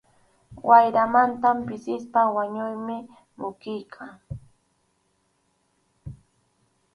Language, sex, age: Arequipa-La Unión Quechua, female, under 19